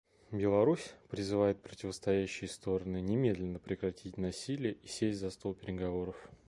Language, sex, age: Russian, male, 30-39